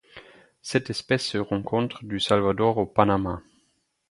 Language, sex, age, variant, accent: French, male, 30-39, Français d'Europe, Français d’Allemagne